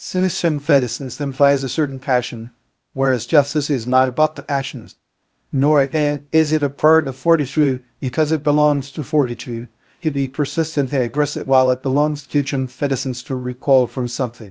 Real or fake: fake